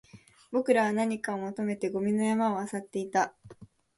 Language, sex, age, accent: Japanese, female, 19-29, 標準語